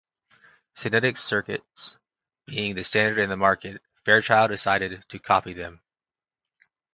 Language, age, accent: English, 19-29, United States English